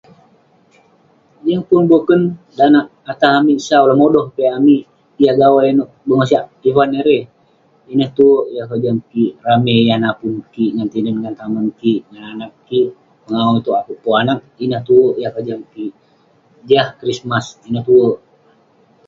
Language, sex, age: Western Penan, male, 19-29